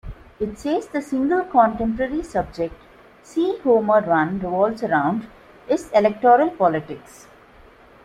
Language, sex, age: English, female, 30-39